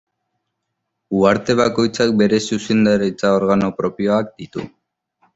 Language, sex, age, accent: Basque, male, under 19, Erdialdekoa edo Nafarra (Gipuzkoa, Nafarroa)